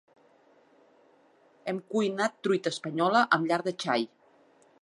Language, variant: Catalan, Central